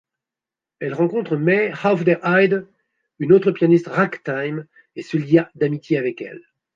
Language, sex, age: French, male, 60-69